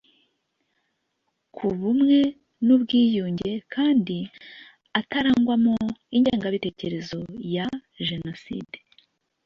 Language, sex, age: Kinyarwanda, female, 30-39